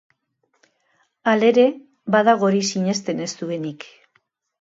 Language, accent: Basque, Mendebalekoa (Araba, Bizkaia, Gipuzkoako mendebaleko herri batzuk)